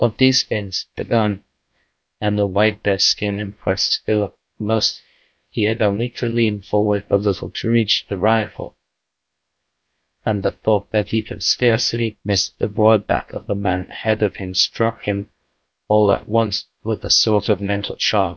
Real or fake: fake